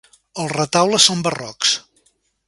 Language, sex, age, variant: Catalan, male, 60-69, Central